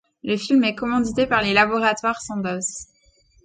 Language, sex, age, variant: French, female, 30-39, Français de métropole